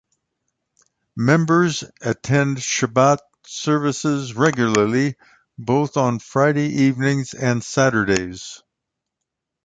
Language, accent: English, United States English